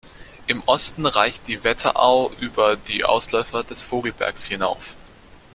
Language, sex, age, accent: German, male, under 19, Deutschland Deutsch